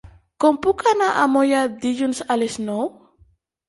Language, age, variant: Catalan, under 19, Central